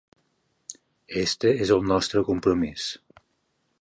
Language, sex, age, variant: Catalan, male, 50-59, Central